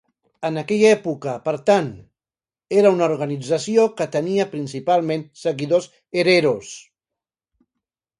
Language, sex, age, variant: Catalan, male, 50-59, Central